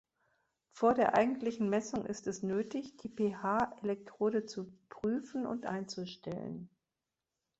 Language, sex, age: German, female, 60-69